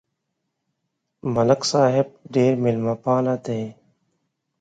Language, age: Pashto, 30-39